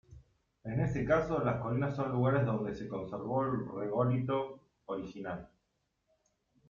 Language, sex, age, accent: Spanish, male, 30-39, Rioplatense: Argentina, Uruguay, este de Bolivia, Paraguay